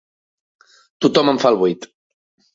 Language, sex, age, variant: Catalan, male, 30-39, Central